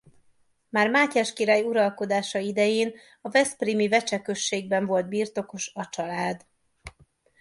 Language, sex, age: Hungarian, female, 40-49